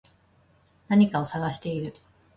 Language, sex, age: Japanese, female, 30-39